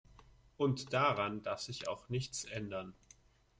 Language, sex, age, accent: German, male, 30-39, Deutschland Deutsch